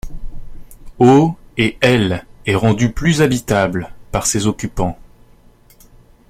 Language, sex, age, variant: French, male, 19-29, Français de métropole